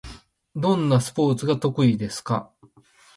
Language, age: Japanese, 50-59